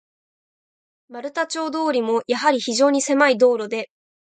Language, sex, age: Japanese, female, 19-29